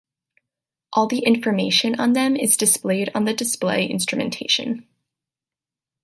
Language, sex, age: English, female, 19-29